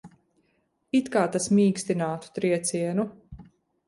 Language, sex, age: Latvian, female, 19-29